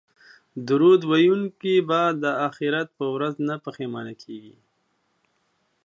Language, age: Pashto, 19-29